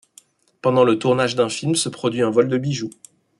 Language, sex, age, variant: French, male, 30-39, Français de métropole